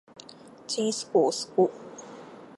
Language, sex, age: Japanese, female, 19-29